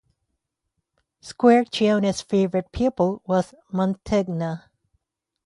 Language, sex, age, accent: English, female, 50-59, United States English